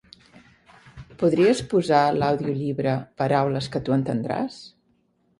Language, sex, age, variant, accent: Catalan, female, 60-69, Central, central